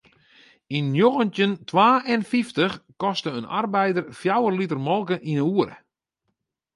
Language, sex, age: Western Frisian, male, 30-39